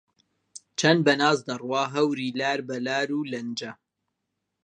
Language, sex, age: Central Kurdish, male, 19-29